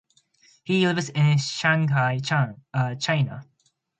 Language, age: English, 19-29